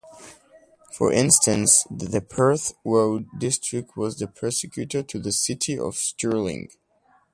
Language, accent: English, England English; Israeli